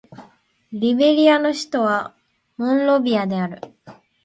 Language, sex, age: Japanese, female, 19-29